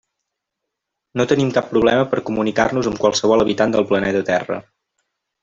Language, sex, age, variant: Catalan, male, 19-29, Central